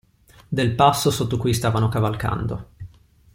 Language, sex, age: Italian, male, 30-39